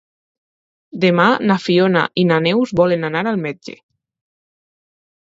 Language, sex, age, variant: Catalan, female, under 19, Alacantí